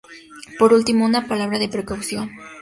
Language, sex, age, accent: Spanish, female, under 19, México